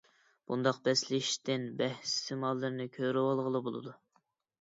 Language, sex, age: Uyghur, male, 19-29